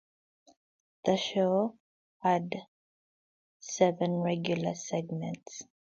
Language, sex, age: English, female, 19-29